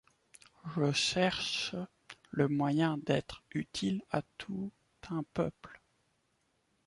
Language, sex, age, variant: French, male, 19-29, Français de métropole